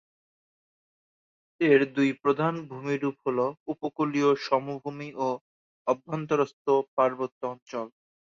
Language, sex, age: Bengali, male, 19-29